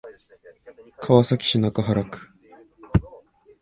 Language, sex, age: Japanese, male, 19-29